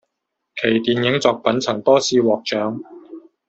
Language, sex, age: Chinese, male, 40-49